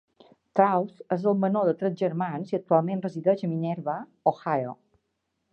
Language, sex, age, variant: Catalan, female, 60-69, Balear